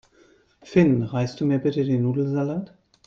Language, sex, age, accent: German, male, 40-49, Deutschland Deutsch